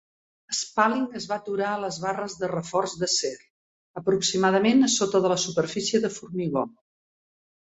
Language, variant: Catalan, Central